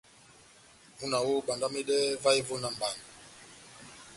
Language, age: Batanga, 50-59